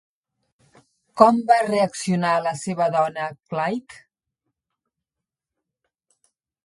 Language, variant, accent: Catalan, Central, central